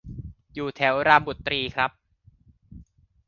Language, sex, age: Thai, male, 19-29